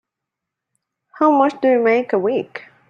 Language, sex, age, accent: English, female, 30-39, Canadian English